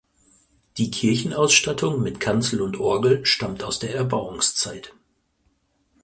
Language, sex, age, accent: German, male, 40-49, Deutschland Deutsch